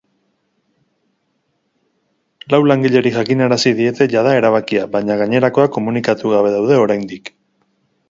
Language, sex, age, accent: Basque, male, 30-39, Erdialdekoa edo Nafarra (Gipuzkoa, Nafarroa)